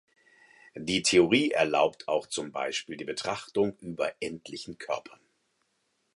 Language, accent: German, Deutschland Deutsch